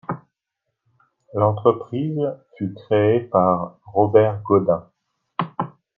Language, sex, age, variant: French, male, 40-49, Français de métropole